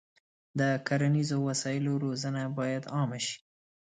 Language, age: Pashto, 30-39